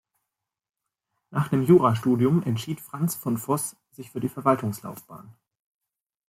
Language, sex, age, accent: German, male, 19-29, Deutschland Deutsch